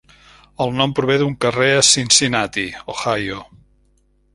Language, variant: Catalan, Central